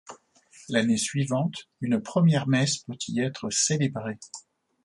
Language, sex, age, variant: French, male, 50-59, Français de métropole